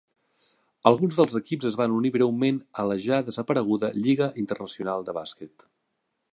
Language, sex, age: Catalan, male, 30-39